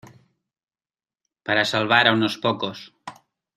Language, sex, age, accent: Spanish, male, 30-39, España: Norte peninsular (Asturias, Castilla y León, Cantabria, País Vasco, Navarra, Aragón, La Rioja, Guadalajara, Cuenca)